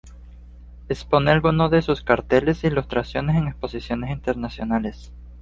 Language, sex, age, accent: Spanish, male, 19-29, Caribe: Cuba, Venezuela, Puerto Rico, República Dominicana, Panamá, Colombia caribeña, México caribeño, Costa del golfo de México